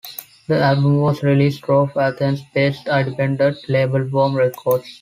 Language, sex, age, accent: English, male, 19-29, India and South Asia (India, Pakistan, Sri Lanka)